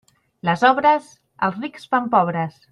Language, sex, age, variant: Catalan, male, 30-39, Central